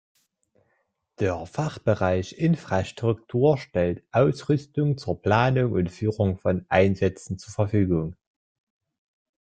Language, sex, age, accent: German, male, 19-29, Schweizerdeutsch